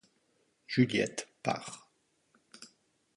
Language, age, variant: French, 40-49, Français de métropole